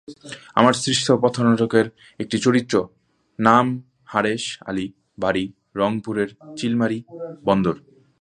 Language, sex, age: Bengali, male, 19-29